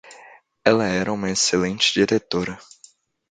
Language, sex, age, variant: Portuguese, male, 19-29, Portuguese (Brasil)